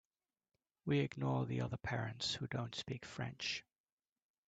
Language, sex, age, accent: English, male, 40-49, New Zealand English